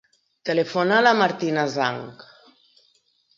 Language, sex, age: Catalan, female, 40-49